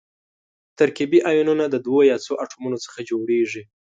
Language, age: Pashto, 19-29